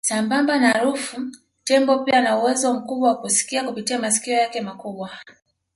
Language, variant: Swahili, Kiswahili cha Bara ya Tanzania